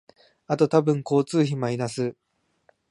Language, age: Japanese, 19-29